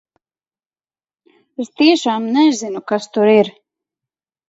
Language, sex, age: Latvian, female, 30-39